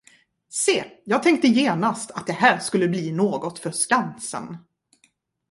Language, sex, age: Swedish, female, 40-49